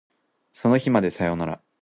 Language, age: Japanese, under 19